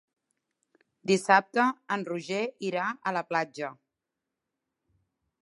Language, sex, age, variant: Catalan, female, 30-39, Central